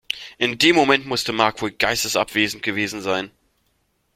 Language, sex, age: German, male, 19-29